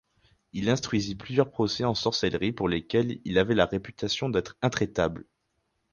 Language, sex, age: French, male, 19-29